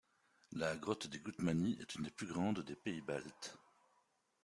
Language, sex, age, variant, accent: French, male, 50-59, Français d'Europe, Français de Belgique